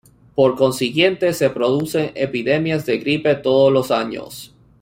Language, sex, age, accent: Spanish, male, 19-29, Caribe: Cuba, Venezuela, Puerto Rico, República Dominicana, Panamá, Colombia caribeña, México caribeño, Costa del golfo de México